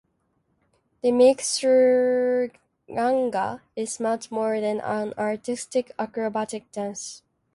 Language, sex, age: English, female, 19-29